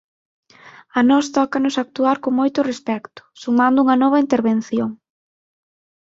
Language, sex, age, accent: Galician, female, 19-29, Atlántico (seseo e gheada); Normativo (estándar)